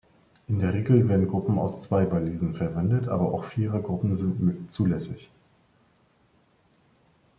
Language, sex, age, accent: German, male, 30-39, Deutschland Deutsch